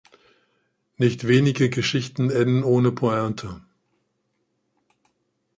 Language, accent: German, Deutschland Deutsch